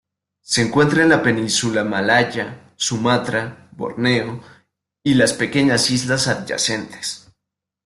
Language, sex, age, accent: Spanish, male, 19-29, México